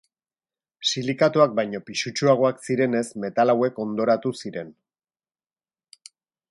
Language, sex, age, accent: Basque, male, 50-59, Erdialdekoa edo Nafarra (Gipuzkoa, Nafarroa)